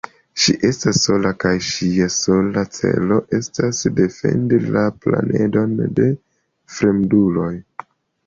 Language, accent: Esperanto, Internacia